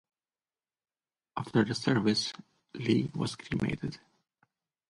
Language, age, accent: English, 30-39, Eastern European